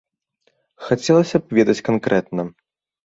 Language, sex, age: Belarusian, male, 19-29